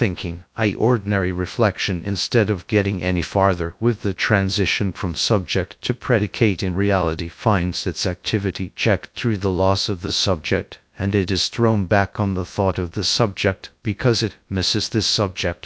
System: TTS, GradTTS